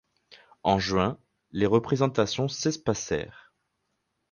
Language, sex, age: French, male, 19-29